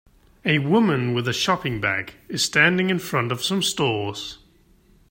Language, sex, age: English, male, 19-29